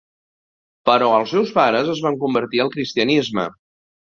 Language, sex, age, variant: Catalan, male, 50-59, Central